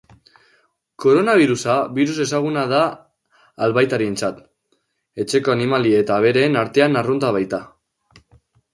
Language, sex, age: Basque, male, under 19